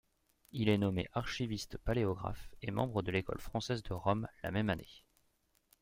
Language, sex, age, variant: French, male, 19-29, Français de métropole